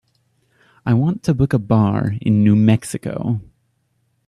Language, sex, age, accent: English, male, 19-29, United States English